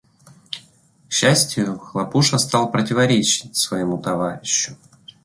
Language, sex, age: Russian, male, 40-49